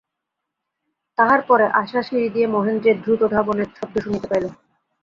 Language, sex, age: Bengali, female, 19-29